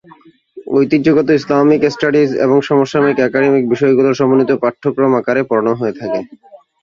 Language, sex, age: Bengali, male, 19-29